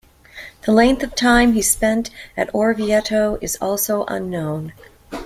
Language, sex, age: English, female, 50-59